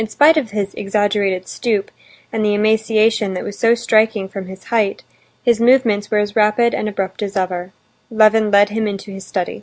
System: none